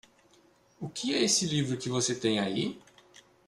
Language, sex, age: Portuguese, male, 19-29